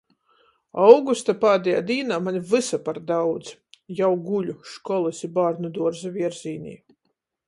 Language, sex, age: Latgalian, female, 40-49